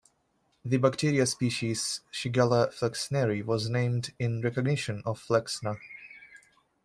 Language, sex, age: English, male, 19-29